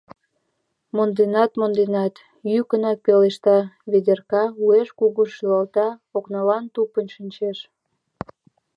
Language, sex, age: Mari, female, under 19